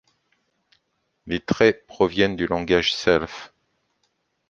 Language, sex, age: French, male, 50-59